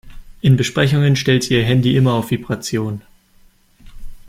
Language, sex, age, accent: German, male, 19-29, Deutschland Deutsch